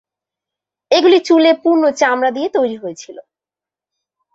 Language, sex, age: Bengali, female, 19-29